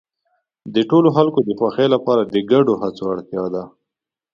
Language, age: Pashto, 30-39